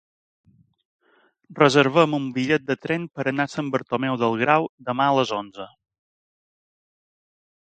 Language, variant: Catalan, Balear